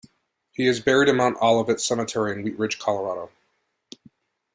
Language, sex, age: English, male, 40-49